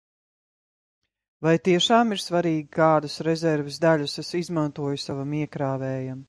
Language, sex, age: Latvian, female, 50-59